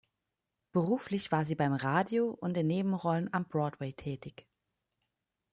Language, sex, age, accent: German, female, 30-39, Deutschland Deutsch